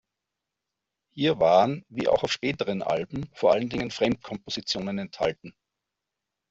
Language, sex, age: German, male, 50-59